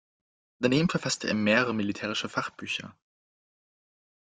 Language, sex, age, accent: German, male, 19-29, Deutschland Deutsch